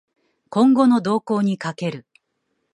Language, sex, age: Japanese, female, 40-49